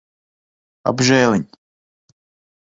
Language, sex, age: Latvian, male, 30-39